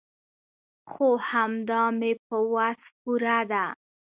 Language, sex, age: Pashto, female, 19-29